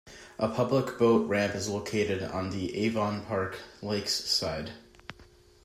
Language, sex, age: English, male, 19-29